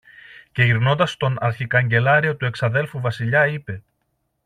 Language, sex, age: Greek, male, 40-49